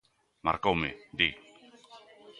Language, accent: Galician, Normativo (estándar)